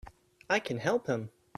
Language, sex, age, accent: English, male, 19-29, United States English